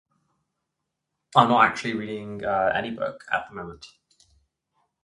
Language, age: English, 19-29